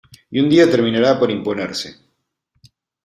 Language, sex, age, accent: Spanish, male, 40-49, Rioplatense: Argentina, Uruguay, este de Bolivia, Paraguay